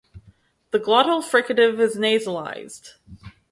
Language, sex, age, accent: English, female, 30-39, Canadian English